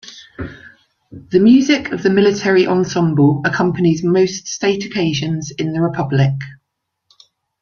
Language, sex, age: English, female, 40-49